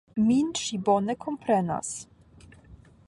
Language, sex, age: Esperanto, female, 19-29